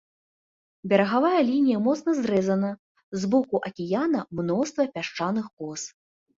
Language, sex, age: Belarusian, female, 19-29